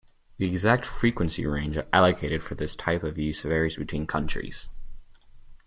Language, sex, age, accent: English, male, 19-29, United States English